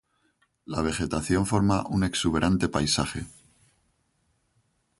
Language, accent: Spanish, España: Centro-Sur peninsular (Madrid, Toledo, Castilla-La Mancha)